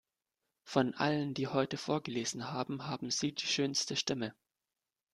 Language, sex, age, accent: German, male, 19-29, Deutschland Deutsch